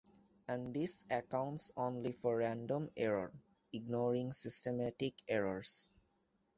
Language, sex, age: English, male, 19-29